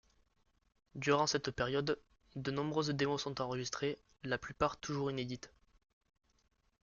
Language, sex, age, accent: French, male, under 19, Français du sud de la France